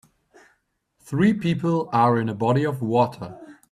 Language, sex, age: English, male, 30-39